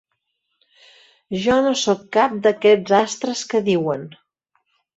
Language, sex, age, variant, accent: Catalan, female, 50-59, Central, central